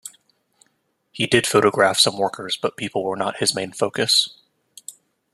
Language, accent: English, United States English